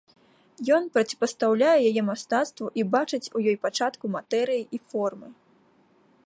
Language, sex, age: Belarusian, female, 19-29